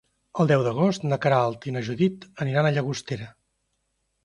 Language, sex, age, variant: Catalan, male, 50-59, Central